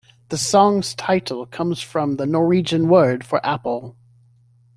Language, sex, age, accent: English, male, 50-59, United States English